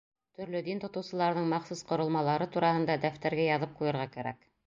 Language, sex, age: Bashkir, female, 40-49